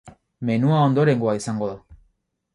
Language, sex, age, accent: Basque, male, 19-29, Mendebalekoa (Araba, Bizkaia, Gipuzkoako mendebaleko herri batzuk)